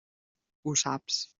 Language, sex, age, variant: Catalan, female, 30-39, Central